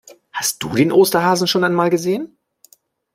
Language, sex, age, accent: German, male, 30-39, Deutschland Deutsch